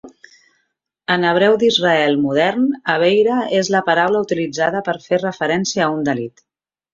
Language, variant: Catalan, Central